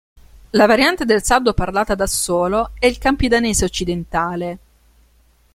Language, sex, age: Italian, female, 40-49